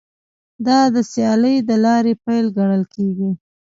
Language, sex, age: Pashto, female, 19-29